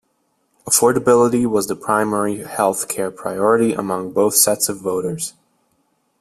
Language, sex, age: English, male, 19-29